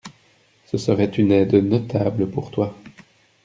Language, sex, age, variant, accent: French, male, 30-39, Français d'Europe, Français de Belgique